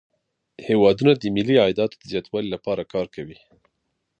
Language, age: Pashto, 30-39